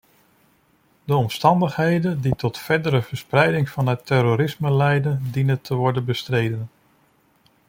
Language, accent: Dutch, Nederlands Nederlands